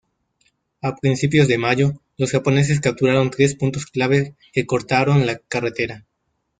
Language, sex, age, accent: Spanish, male, 19-29, México